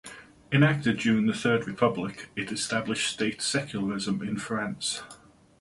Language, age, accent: English, 40-49, England English